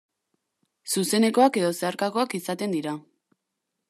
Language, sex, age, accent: Basque, female, 19-29, Mendebalekoa (Araba, Bizkaia, Gipuzkoako mendebaleko herri batzuk)